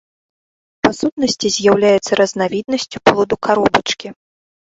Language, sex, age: Belarusian, female, 19-29